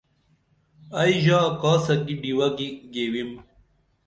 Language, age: Dameli, 40-49